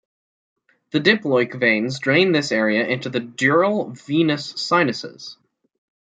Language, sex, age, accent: English, male, under 19, United States English